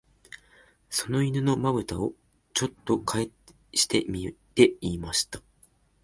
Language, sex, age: Japanese, male, 19-29